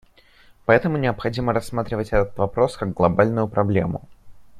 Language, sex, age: Russian, male, 19-29